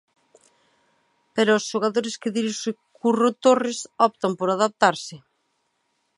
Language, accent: Galician, Atlántico (seseo e gheada)